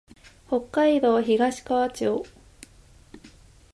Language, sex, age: Japanese, female, 19-29